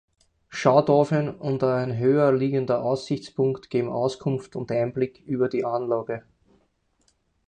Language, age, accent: German, 30-39, Österreichisches Deutsch